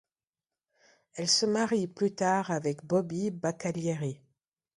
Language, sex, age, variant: French, female, 40-49, Français de métropole